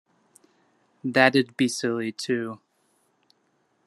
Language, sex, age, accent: English, male, 19-29, United States English